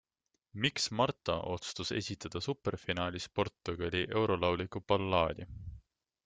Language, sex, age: Estonian, male, 19-29